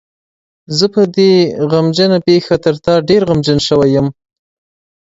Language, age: Pashto, 19-29